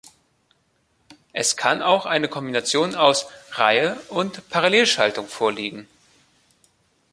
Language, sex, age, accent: German, male, 19-29, Deutschland Deutsch